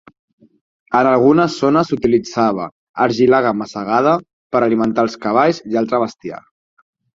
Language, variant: Catalan, Nord-Occidental